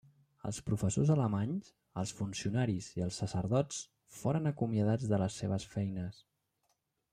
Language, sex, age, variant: Catalan, male, 40-49, Central